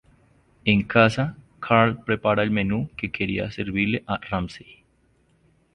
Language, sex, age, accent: Spanish, male, 19-29, Andino-Pacífico: Colombia, Perú, Ecuador, oeste de Bolivia y Venezuela andina